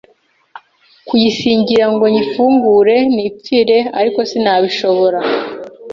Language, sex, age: Kinyarwanda, female, 19-29